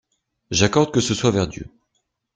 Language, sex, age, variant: French, male, 19-29, Français de métropole